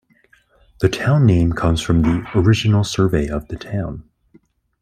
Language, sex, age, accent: English, male, 19-29, Canadian English